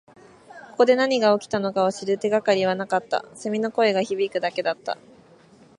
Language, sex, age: Japanese, female, 19-29